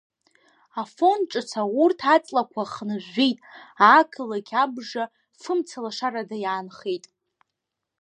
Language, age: Abkhazian, under 19